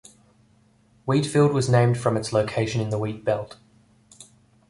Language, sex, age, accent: English, male, 19-29, Australian English